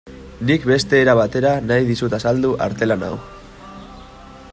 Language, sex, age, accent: Basque, male, 19-29, Mendebalekoa (Araba, Bizkaia, Gipuzkoako mendebaleko herri batzuk)